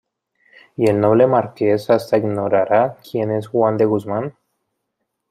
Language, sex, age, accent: Spanish, male, 19-29, Andino-Pacífico: Colombia, Perú, Ecuador, oeste de Bolivia y Venezuela andina